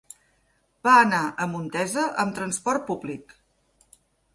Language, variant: Catalan, Central